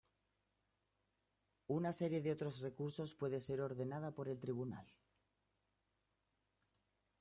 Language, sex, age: Spanish, male, 19-29